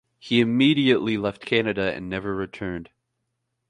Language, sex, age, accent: English, male, 19-29, United States English